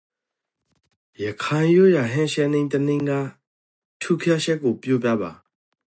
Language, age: Rakhine, 30-39